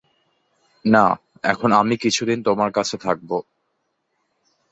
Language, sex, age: Bengali, male, 30-39